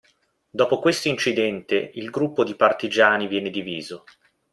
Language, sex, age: Italian, male, 30-39